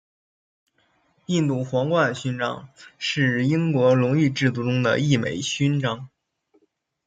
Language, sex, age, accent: Chinese, male, 19-29, 出生地：山东省